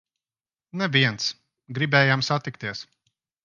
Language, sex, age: Latvian, male, 40-49